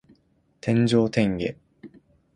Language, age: Japanese, 19-29